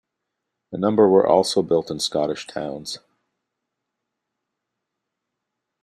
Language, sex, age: English, male, 50-59